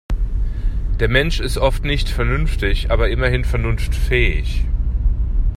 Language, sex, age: German, male, 30-39